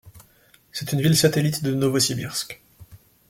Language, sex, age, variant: French, male, 19-29, Français de métropole